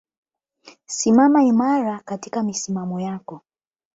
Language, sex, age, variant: Swahili, female, 19-29, Kiswahili cha Bara ya Tanzania